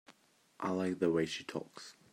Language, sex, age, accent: English, male, under 19, England English